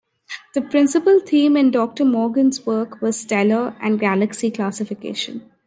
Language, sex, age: English, female, under 19